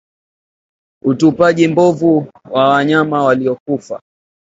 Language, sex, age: Swahili, male, 19-29